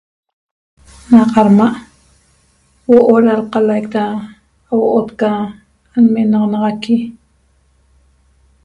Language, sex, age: Toba, female, 40-49